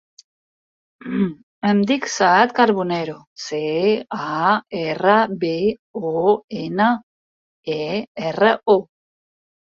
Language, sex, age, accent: Catalan, female, 50-59, aprenent (recent, des del castellà)